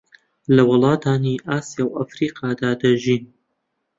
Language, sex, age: Central Kurdish, male, 19-29